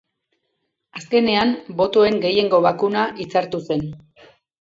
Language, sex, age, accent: Basque, female, 40-49, Erdialdekoa edo Nafarra (Gipuzkoa, Nafarroa)